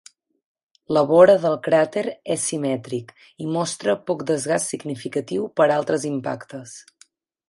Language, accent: Catalan, gironí